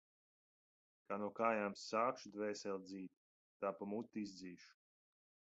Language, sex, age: Latvian, male, 30-39